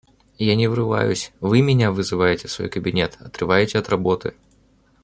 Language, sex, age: Russian, male, 19-29